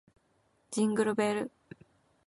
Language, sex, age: Japanese, female, 30-39